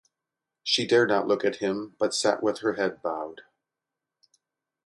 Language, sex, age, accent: English, male, 60-69, United States English